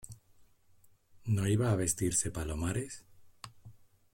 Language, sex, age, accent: Spanish, male, 50-59, España: Sur peninsular (Andalucia, Extremadura, Murcia)